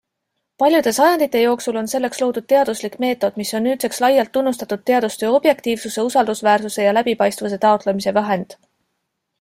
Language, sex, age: Estonian, female, 40-49